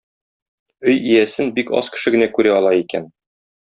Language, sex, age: Tatar, male, 30-39